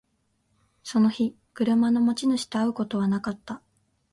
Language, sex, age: Japanese, female, 19-29